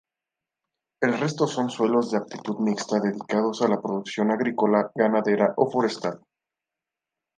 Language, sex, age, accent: Spanish, male, 19-29, México